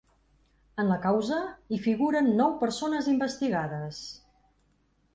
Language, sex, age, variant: Catalan, female, 40-49, Central